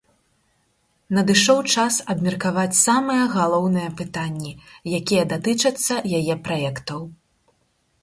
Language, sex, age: Belarusian, female, 30-39